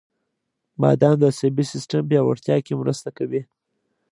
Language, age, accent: Pashto, 19-29, معیاري پښتو